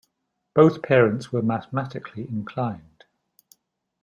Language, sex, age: English, male, 60-69